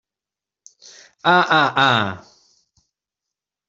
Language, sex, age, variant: Catalan, male, 30-39, Balear